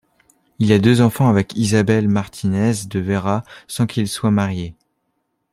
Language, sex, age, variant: French, male, under 19, Français de métropole